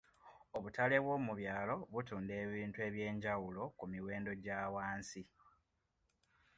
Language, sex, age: Ganda, male, 19-29